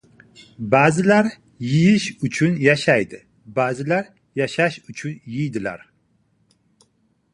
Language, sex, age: Uzbek, male, 30-39